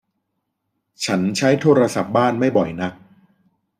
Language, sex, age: Thai, male, 30-39